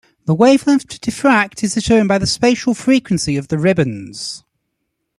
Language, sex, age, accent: English, male, 19-29, England English